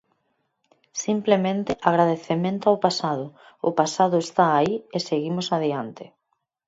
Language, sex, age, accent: Galician, female, 30-39, Normativo (estándar)